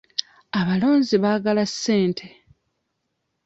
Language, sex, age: Ganda, female, 30-39